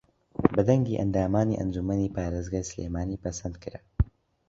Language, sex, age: Central Kurdish, male, 19-29